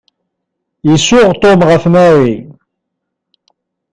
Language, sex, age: Kabyle, male, 50-59